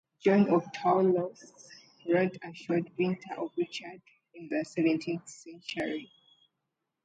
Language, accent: English, United States English